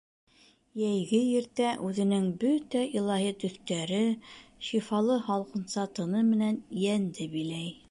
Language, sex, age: Bashkir, female, 50-59